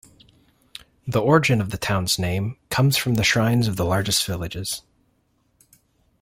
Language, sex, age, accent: English, male, 30-39, United States English